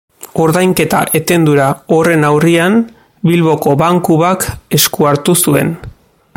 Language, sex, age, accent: Basque, male, 30-39, Erdialdekoa edo Nafarra (Gipuzkoa, Nafarroa)